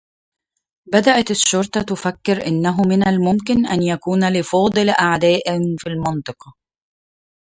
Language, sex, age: Arabic, female, 19-29